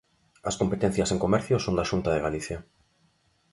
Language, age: Galician, 19-29